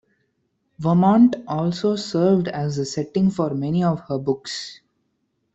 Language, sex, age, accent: English, male, 19-29, India and South Asia (India, Pakistan, Sri Lanka)